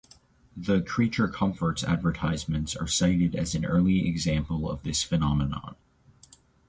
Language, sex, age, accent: English, male, under 19, United States English